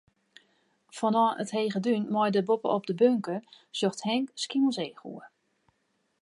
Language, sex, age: Western Frisian, female, 40-49